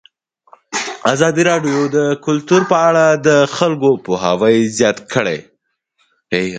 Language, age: Pashto, 19-29